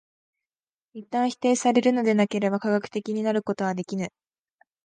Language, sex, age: Japanese, female, 19-29